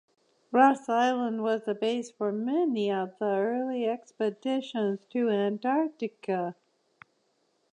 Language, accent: English, Canadian English